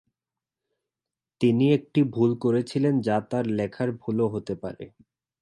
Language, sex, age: Bengali, male, 19-29